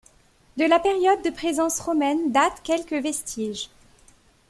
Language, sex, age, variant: French, female, 19-29, Français de métropole